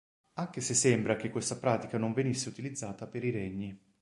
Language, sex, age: Italian, male, 40-49